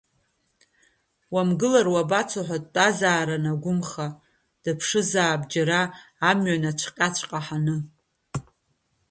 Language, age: Abkhazian, under 19